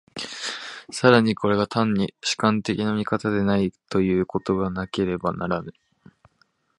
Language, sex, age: Japanese, male, 19-29